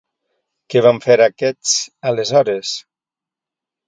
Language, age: Catalan, 60-69